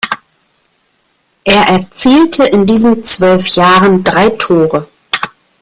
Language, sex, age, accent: German, female, 40-49, Deutschland Deutsch